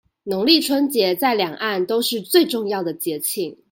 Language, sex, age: Chinese, female, 19-29